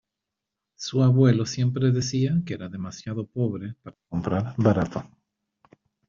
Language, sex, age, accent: Spanish, male, 50-59, España: Islas Canarias